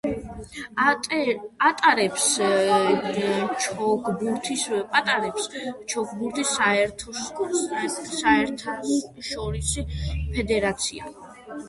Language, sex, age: Georgian, female, under 19